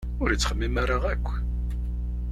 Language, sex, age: Kabyle, male, 50-59